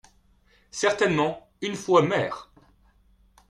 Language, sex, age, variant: French, male, 30-39, Français de métropole